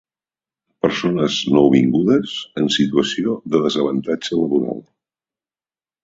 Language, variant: Catalan, Central